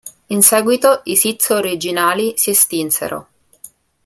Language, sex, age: Italian, female, 19-29